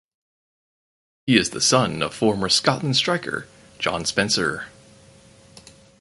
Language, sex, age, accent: English, male, 19-29, United States English